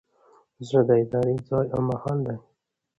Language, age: Pashto, 19-29